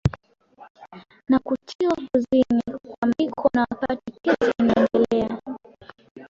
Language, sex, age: Swahili, female, 19-29